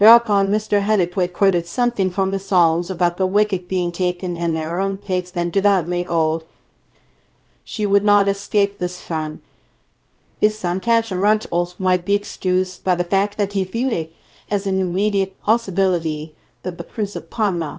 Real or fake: fake